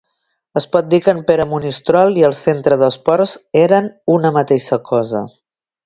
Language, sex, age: Catalan, female, 50-59